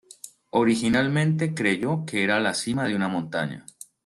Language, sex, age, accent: Spanish, male, 30-39, Caribe: Cuba, Venezuela, Puerto Rico, República Dominicana, Panamá, Colombia caribeña, México caribeño, Costa del golfo de México